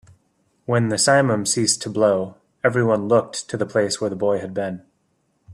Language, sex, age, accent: English, male, 30-39, United States English